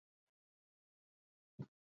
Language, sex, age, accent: Basque, female, 40-49, Mendebalekoa (Araba, Bizkaia, Gipuzkoako mendebaleko herri batzuk)